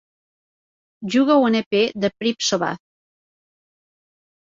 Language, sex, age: Catalan, female, 40-49